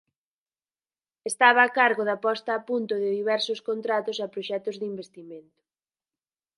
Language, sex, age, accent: Galician, female, 19-29, Central (sen gheada)